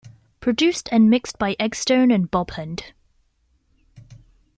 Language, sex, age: English, female, 19-29